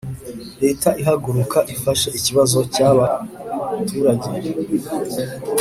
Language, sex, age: Kinyarwanda, female, 30-39